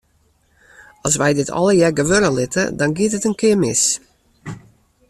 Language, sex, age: Western Frisian, female, 60-69